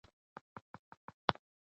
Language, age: Pashto, 19-29